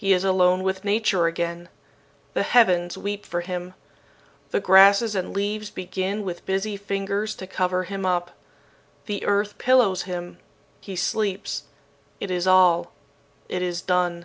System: none